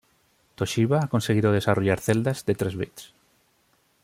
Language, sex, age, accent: Spanish, male, 30-39, España: Centro-Sur peninsular (Madrid, Toledo, Castilla-La Mancha)